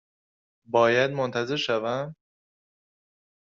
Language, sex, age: Persian, male, under 19